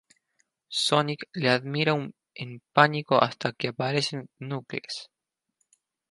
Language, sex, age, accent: Spanish, male, 19-29, Rioplatense: Argentina, Uruguay, este de Bolivia, Paraguay